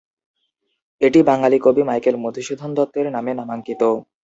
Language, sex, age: Bengali, male, 19-29